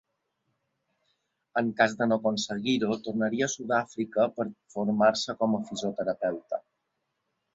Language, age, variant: Catalan, 19-29, Balear